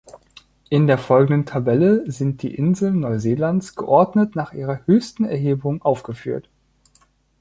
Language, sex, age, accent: German, male, 30-39, Deutschland Deutsch